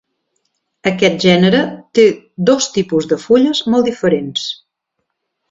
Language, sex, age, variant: Catalan, female, 60-69, Central